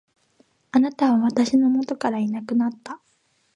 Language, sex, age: Japanese, female, 19-29